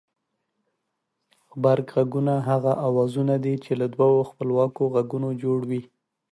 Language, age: Pashto, 30-39